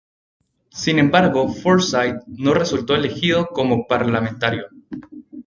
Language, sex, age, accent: Spanish, male, 19-29, América central